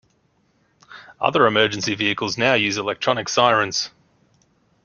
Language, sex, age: English, male, 19-29